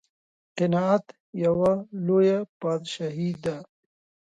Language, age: Pashto, 19-29